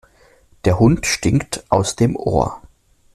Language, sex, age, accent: German, male, 19-29, Deutschland Deutsch